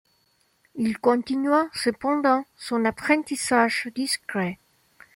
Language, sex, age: French, female, 40-49